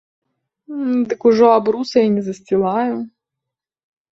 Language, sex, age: Belarusian, female, 30-39